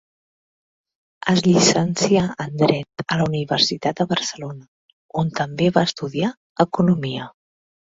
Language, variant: Catalan, Nord-Occidental